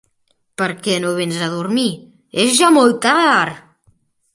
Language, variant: Catalan, Central